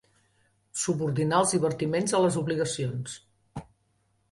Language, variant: Catalan, Central